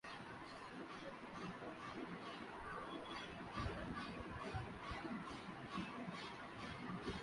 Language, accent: English, India and South Asia (India, Pakistan, Sri Lanka)